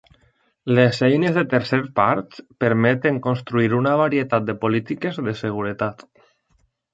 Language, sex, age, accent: Catalan, male, 19-29, valencià